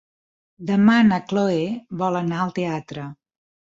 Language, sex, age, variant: Catalan, female, 50-59, Central